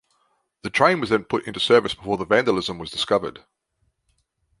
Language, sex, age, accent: English, male, 50-59, Australian English